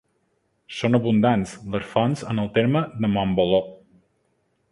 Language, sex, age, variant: Catalan, male, 40-49, Balear